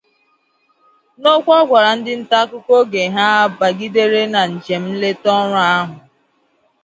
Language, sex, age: Igbo, female, 19-29